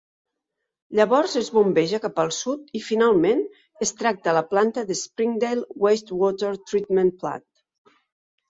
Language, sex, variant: Catalan, female, Nord-Occidental